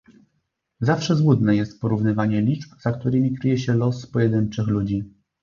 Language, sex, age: Polish, male, 30-39